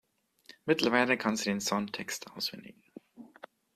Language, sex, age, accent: German, male, 19-29, Deutschland Deutsch